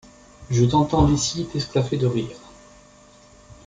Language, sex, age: French, male, 50-59